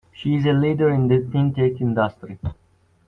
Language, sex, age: English, male, 19-29